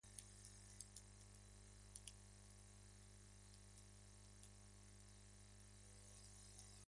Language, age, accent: Spanish, 40-49, España: Centro-Sur peninsular (Madrid, Toledo, Castilla-La Mancha)